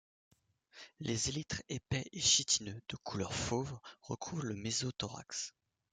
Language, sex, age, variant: French, male, 19-29, Français de métropole